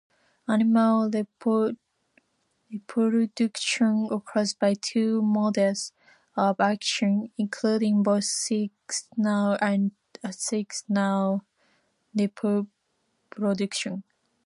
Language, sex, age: English, female, 19-29